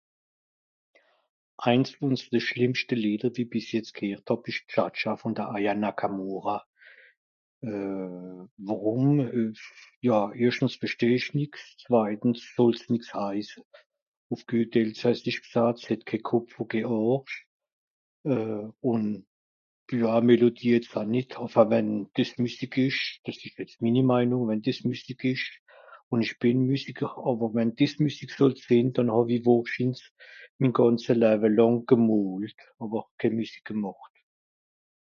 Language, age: Swiss German, 60-69